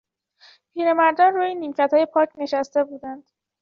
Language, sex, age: Persian, female, under 19